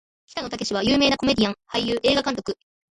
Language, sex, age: Japanese, female, 19-29